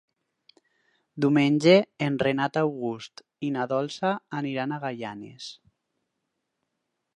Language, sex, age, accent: Catalan, male, 19-29, valencià